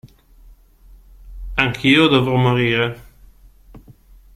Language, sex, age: Italian, male, 30-39